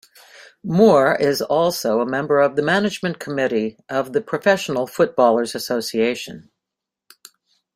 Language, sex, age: English, female, 60-69